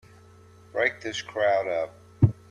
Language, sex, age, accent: English, male, 50-59, United States English